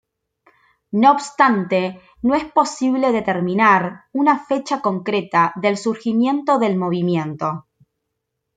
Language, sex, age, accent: Spanish, female, 19-29, Rioplatense: Argentina, Uruguay, este de Bolivia, Paraguay